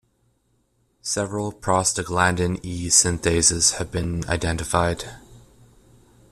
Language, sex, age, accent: English, male, 30-39, Canadian English